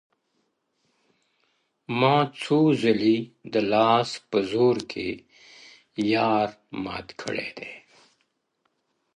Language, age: Pashto, 50-59